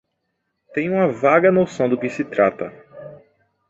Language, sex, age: Portuguese, male, 19-29